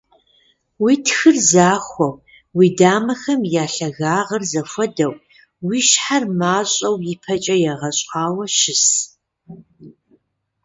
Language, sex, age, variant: Kabardian, female, 50-59, Адыгэбзэ (Къэбэрдей, Кирил, псоми зэдай)